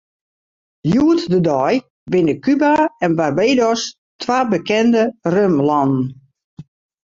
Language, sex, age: Western Frisian, female, 50-59